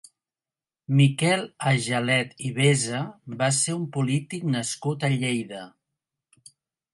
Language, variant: Catalan, Central